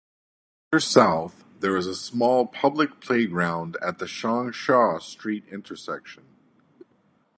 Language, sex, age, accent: English, male, 30-39, United States English